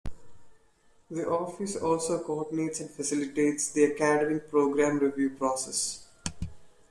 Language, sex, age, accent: English, male, 19-29, United States English